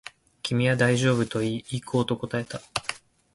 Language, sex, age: Japanese, male, 19-29